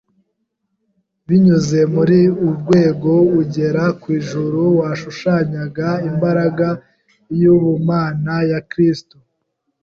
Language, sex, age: Kinyarwanda, male, 19-29